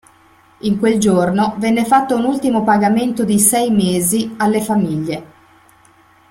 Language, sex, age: Italian, female, 50-59